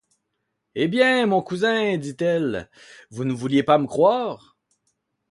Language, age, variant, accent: French, 40-49, Français d'Amérique du Nord, Français du Canada